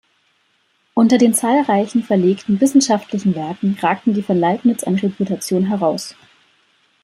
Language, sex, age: German, female, 30-39